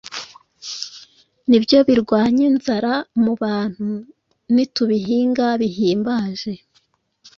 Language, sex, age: Kinyarwanda, female, 30-39